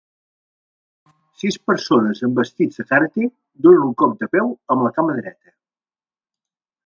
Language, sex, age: Catalan, male, 60-69